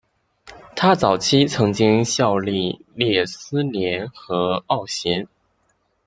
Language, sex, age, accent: Chinese, male, 19-29, 出生地：山东省